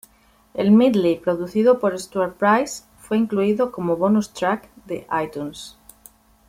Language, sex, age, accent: Spanish, female, 30-39, España: Norte peninsular (Asturias, Castilla y León, Cantabria, País Vasco, Navarra, Aragón, La Rioja, Guadalajara, Cuenca)